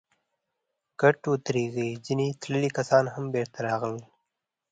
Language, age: Pashto, under 19